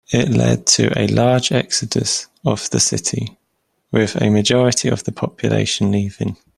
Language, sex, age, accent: English, male, 19-29, England English